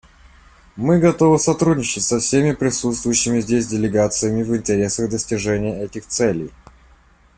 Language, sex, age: Russian, male, 40-49